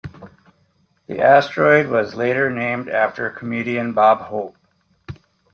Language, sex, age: English, male, 40-49